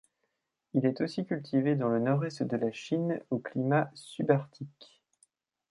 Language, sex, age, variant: French, male, 19-29, Français de métropole